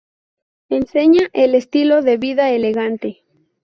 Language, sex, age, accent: Spanish, female, 19-29, México